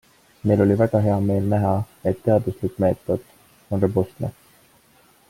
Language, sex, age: Estonian, male, 19-29